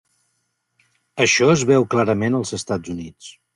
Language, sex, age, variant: Catalan, male, 50-59, Central